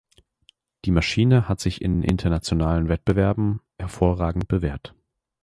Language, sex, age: German, male, 19-29